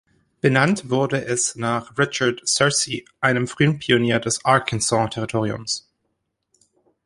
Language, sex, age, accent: German, male, 30-39, Deutschland Deutsch